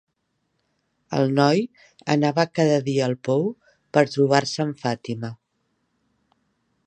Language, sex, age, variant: Catalan, female, 60-69, Central